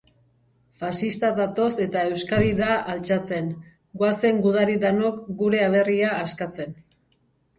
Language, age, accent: Basque, 40-49, Erdialdekoa edo Nafarra (Gipuzkoa, Nafarroa)